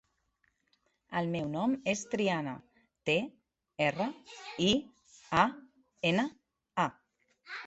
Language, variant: Catalan, Central